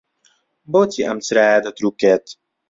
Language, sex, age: Central Kurdish, male, 19-29